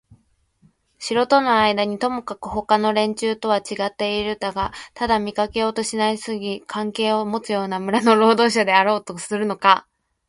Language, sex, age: Japanese, female, 19-29